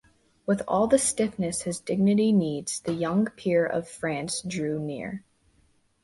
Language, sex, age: English, female, under 19